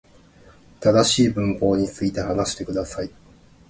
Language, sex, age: Japanese, male, 30-39